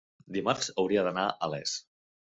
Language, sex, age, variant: Catalan, male, 30-39, Central